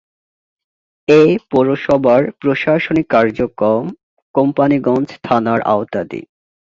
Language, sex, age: Bengali, male, 19-29